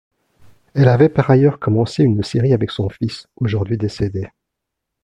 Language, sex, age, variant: French, male, 40-49, Français de métropole